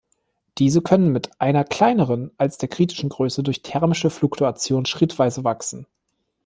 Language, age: German, 30-39